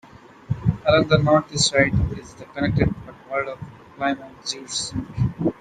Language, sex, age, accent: English, male, 19-29, India and South Asia (India, Pakistan, Sri Lanka)